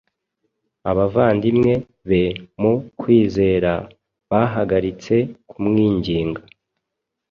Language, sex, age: Kinyarwanda, male, 30-39